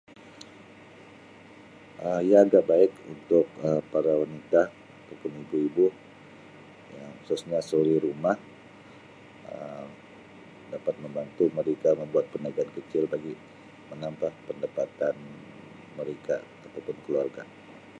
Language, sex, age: Sabah Malay, male, 40-49